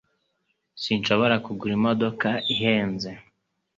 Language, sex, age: Kinyarwanda, male, 19-29